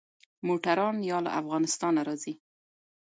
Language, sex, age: Pashto, female, 30-39